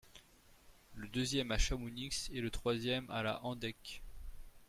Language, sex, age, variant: French, male, 19-29, Français de métropole